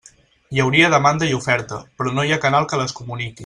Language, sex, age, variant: Catalan, male, 19-29, Central